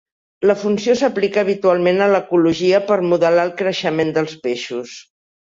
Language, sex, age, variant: Catalan, female, 60-69, Central